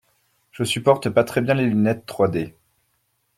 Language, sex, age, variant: French, male, 19-29, Français de métropole